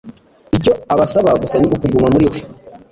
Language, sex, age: Kinyarwanda, male, 19-29